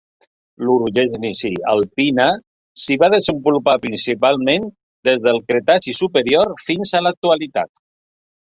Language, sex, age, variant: Catalan, male, 60-69, Central